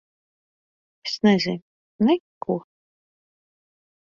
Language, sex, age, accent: Latvian, female, 40-49, Riga